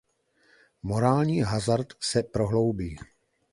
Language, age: Czech, 40-49